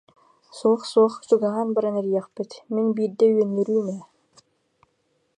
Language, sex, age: Yakut, female, 19-29